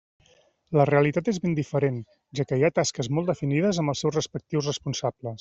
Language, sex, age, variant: Catalan, male, 40-49, Central